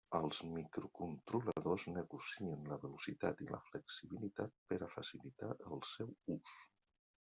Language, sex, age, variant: Catalan, male, 40-49, Nord-Occidental